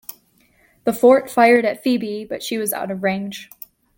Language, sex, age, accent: English, female, 19-29, United States English